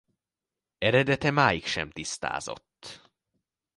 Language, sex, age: Hungarian, male, under 19